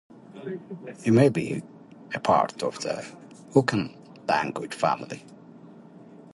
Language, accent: English, United States English